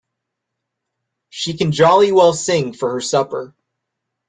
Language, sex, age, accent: English, male, 19-29, United States English